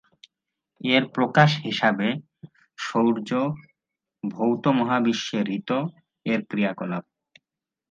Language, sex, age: Bengali, male, 19-29